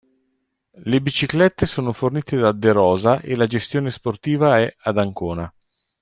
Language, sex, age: Italian, male, 40-49